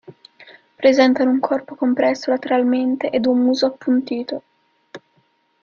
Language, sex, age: Italian, female, under 19